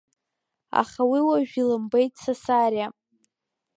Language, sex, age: Abkhazian, female, under 19